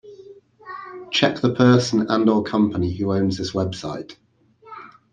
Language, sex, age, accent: English, male, 50-59, England English